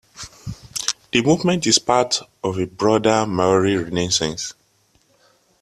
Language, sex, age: English, male, 30-39